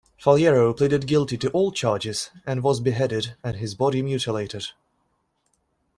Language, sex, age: English, male, 19-29